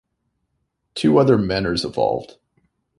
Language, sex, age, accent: English, male, 30-39, Canadian English